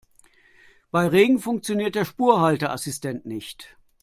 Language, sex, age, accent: German, male, 50-59, Deutschland Deutsch